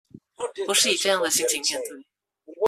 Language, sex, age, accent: Chinese, male, 19-29, 出生地：臺北市